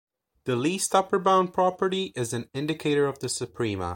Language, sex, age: English, male, 19-29